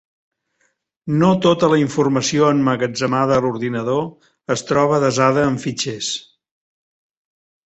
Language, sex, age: Catalan, male, 70-79